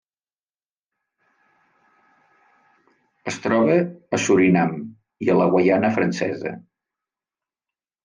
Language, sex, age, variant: Catalan, male, 60-69, Central